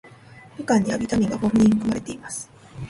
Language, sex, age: Japanese, female, under 19